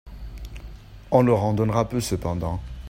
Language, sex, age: French, male, under 19